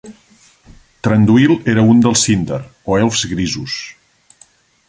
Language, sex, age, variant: Catalan, male, 40-49, Central